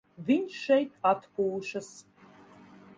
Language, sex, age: Latvian, female, 40-49